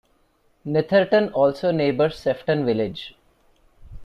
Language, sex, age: English, male, 30-39